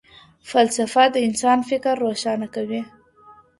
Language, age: Pashto, under 19